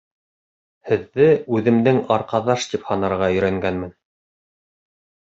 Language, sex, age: Bashkir, male, 30-39